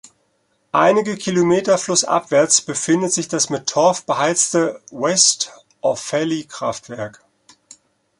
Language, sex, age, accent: German, male, 40-49, Deutschland Deutsch